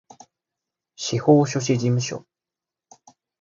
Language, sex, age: Japanese, male, 19-29